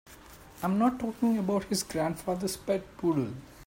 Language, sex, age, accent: English, male, 19-29, India and South Asia (India, Pakistan, Sri Lanka)